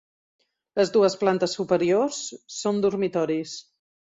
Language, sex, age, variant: Catalan, female, 50-59, Central